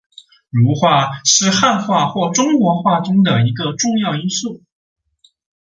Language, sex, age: Chinese, male, 19-29